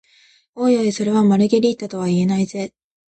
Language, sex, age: Japanese, female, 19-29